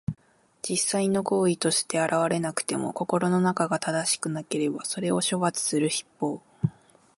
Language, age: Japanese, 19-29